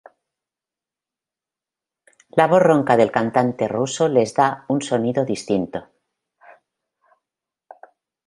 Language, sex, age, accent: Spanish, female, 50-59, España: Centro-Sur peninsular (Madrid, Toledo, Castilla-La Mancha)